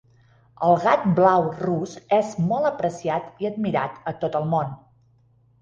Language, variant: Catalan, Central